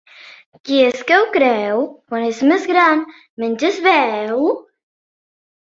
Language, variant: Catalan, Central